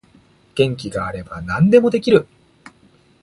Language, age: Japanese, 19-29